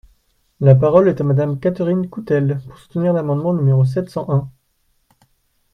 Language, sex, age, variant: French, male, 19-29, Français de métropole